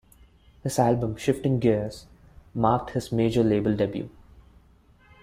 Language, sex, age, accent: English, male, 19-29, India and South Asia (India, Pakistan, Sri Lanka)